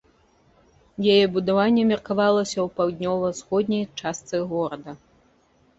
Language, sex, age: Belarusian, female, 40-49